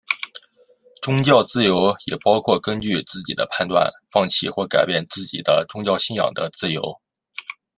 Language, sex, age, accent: Chinese, male, 19-29, 出生地：江苏省